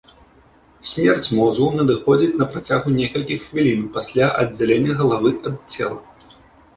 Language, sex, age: Belarusian, male, 19-29